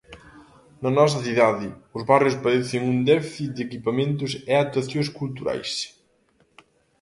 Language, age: Galician, 19-29